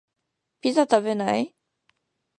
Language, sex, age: Japanese, female, 19-29